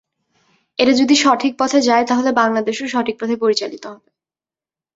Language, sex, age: Bengali, female, 19-29